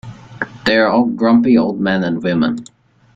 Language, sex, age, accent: English, male, under 19, Canadian English